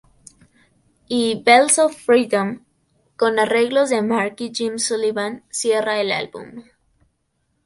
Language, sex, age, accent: Spanish, female, 19-29, México